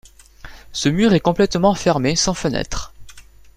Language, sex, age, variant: French, male, 19-29, Français de métropole